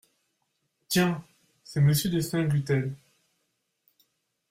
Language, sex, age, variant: French, male, 19-29, Français de métropole